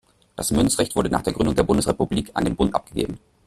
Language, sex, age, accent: German, male, 19-29, Deutschland Deutsch